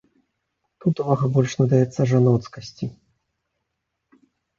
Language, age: Belarusian, 40-49